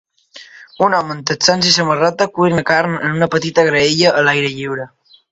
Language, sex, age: Catalan, male, under 19